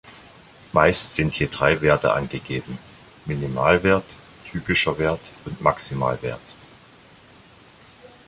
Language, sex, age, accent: German, male, 50-59, Deutschland Deutsch